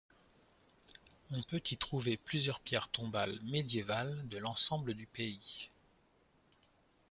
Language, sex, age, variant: French, male, 40-49, Français de métropole